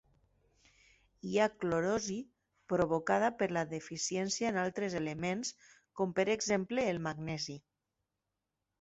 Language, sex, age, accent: Catalan, female, 40-49, valencià; Tortosí